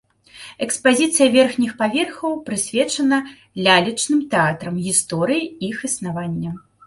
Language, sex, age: Belarusian, female, 30-39